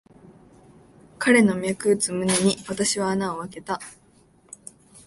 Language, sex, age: Japanese, female, 19-29